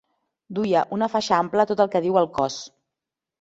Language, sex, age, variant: Catalan, female, 40-49, Central